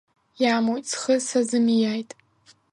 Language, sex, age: Abkhazian, female, under 19